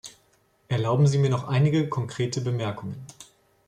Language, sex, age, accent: German, male, 40-49, Deutschland Deutsch